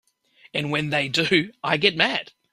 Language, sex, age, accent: English, male, 40-49, Australian English